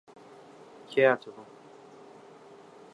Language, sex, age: Central Kurdish, male, 19-29